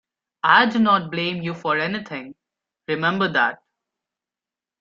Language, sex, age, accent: English, male, 19-29, India and South Asia (India, Pakistan, Sri Lanka)